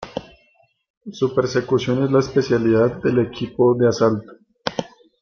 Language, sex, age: Spanish, male, 30-39